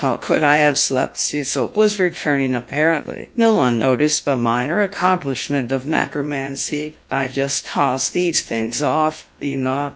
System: TTS, GlowTTS